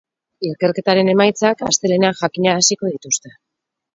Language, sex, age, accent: Basque, female, 30-39, Mendebalekoa (Araba, Bizkaia, Gipuzkoako mendebaleko herri batzuk)